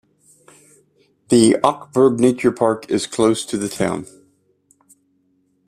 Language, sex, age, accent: English, male, 50-59, United States English